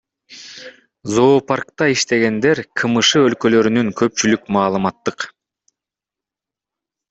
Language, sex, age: Kyrgyz, male, 30-39